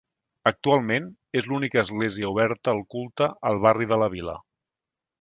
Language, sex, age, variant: Catalan, male, 50-59, Central